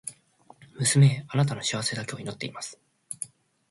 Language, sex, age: Japanese, male, 19-29